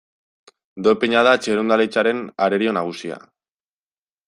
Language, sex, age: Basque, male, 19-29